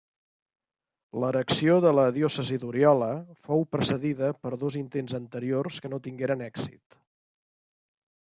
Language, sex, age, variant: Catalan, male, 50-59, Central